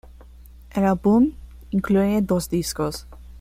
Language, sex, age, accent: Spanish, female, 19-29, España: Centro-Sur peninsular (Madrid, Toledo, Castilla-La Mancha)